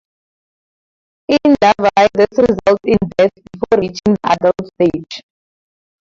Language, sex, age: English, female, 19-29